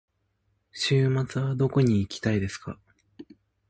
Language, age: Japanese, 19-29